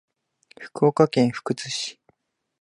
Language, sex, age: Japanese, male, 19-29